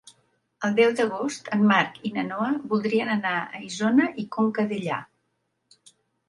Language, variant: Catalan, Central